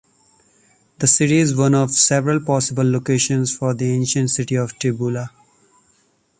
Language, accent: English, India and South Asia (India, Pakistan, Sri Lanka)